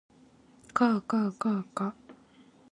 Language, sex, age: Japanese, female, 19-29